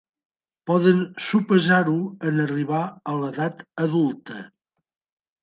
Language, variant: Catalan, Central